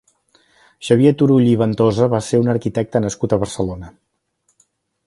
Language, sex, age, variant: Catalan, male, 60-69, Central